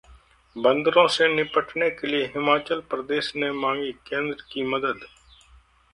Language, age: Hindi, 40-49